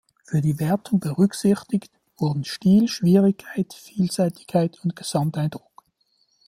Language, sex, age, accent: German, male, 19-29, Schweizerdeutsch